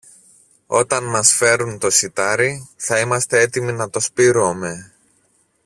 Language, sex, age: Greek, male, 30-39